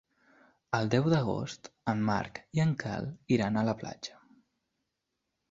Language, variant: Catalan, Nord-Occidental